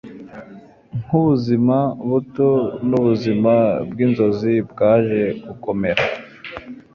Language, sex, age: Kinyarwanda, male, under 19